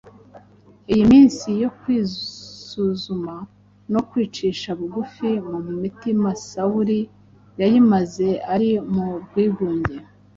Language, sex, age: Kinyarwanda, female, 40-49